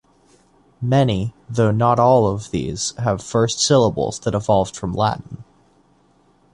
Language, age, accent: English, 19-29, United States English